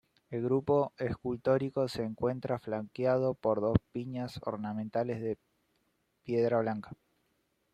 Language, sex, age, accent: Spanish, male, 19-29, Rioplatense: Argentina, Uruguay, este de Bolivia, Paraguay